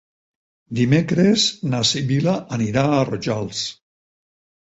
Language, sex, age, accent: Catalan, male, 60-69, valencià